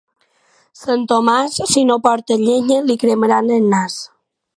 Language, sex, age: Catalan, female, 19-29